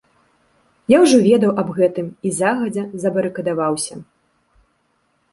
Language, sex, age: Belarusian, female, 30-39